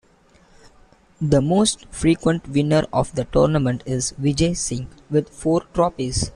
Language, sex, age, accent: English, male, 19-29, India and South Asia (India, Pakistan, Sri Lanka)